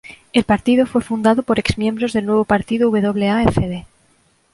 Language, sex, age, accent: Spanish, female, 30-39, España: Centro-Sur peninsular (Madrid, Toledo, Castilla-La Mancha)